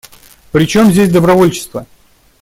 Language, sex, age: Russian, male, 30-39